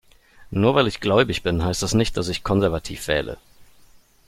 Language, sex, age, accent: German, male, 30-39, Deutschland Deutsch